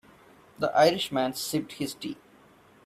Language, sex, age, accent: English, male, 19-29, India and South Asia (India, Pakistan, Sri Lanka)